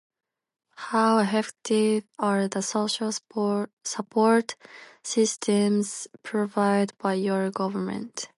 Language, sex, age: English, female, under 19